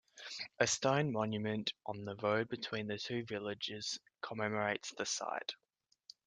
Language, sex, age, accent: English, male, 19-29, Australian English